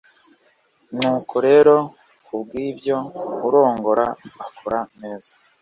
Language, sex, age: Kinyarwanda, male, 40-49